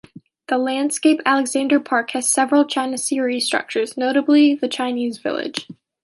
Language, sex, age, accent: English, female, 19-29, United States English